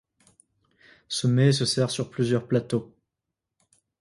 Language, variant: French, Français de métropole